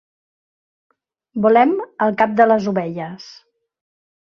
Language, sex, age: Catalan, female, 60-69